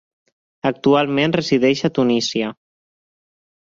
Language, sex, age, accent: Catalan, male, 30-39, valencià